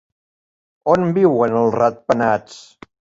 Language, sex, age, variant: Catalan, male, 60-69, Central